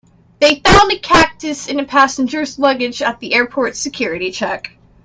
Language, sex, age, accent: English, female, 19-29, United States English